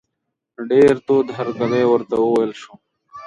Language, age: Pashto, 30-39